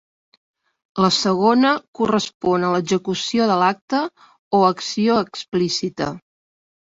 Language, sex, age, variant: Catalan, female, 50-59, Central